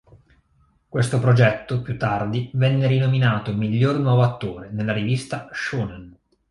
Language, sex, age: Italian, male, 30-39